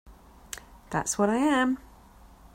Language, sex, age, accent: English, female, 40-49, England English